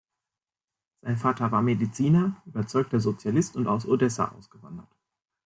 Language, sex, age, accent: German, male, 19-29, Deutschland Deutsch